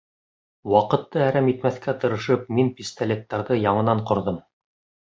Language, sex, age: Bashkir, female, 30-39